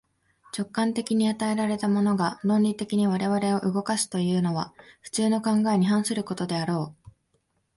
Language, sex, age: Japanese, female, 19-29